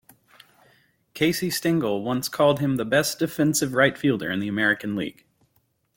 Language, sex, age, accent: English, male, 40-49, United States English